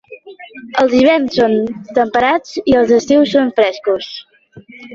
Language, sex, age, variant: Catalan, male, 30-39, Central